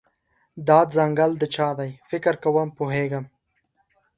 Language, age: Pashto, under 19